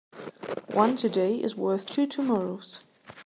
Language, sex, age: English, female, 30-39